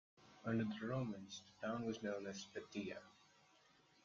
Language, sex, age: English, male, 19-29